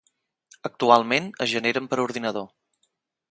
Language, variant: Catalan, Central